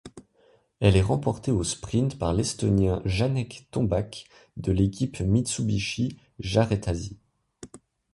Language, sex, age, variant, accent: French, male, 19-29, Français d'Europe, Français de Suisse